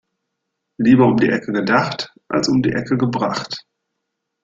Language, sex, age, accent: German, male, 30-39, Deutschland Deutsch